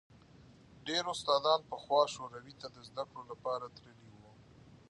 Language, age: Pashto, 30-39